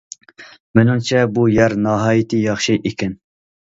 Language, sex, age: Uyghur, male, 30-39